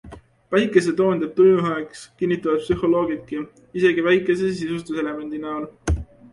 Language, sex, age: Estonian, male, 19-29